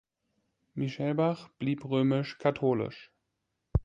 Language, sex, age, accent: German, male, 19-29, Deutschland Deutsch